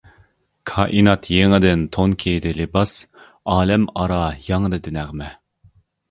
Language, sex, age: Uyghur, male, 30-39